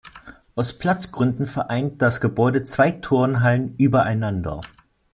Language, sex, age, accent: German, male, 19-29, Deutschland Deutsch